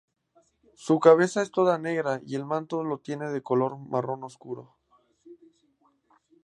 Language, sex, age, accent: Spanish, male, 19-29, México